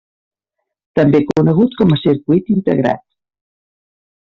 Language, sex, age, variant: Catalan, female, 50-59, Septentrional